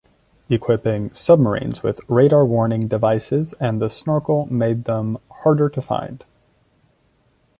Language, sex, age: English, male, 19-29